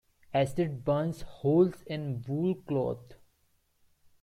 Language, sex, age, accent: English, male, 19-29, India and South Asia (India, Pakistan, Sri Lanka)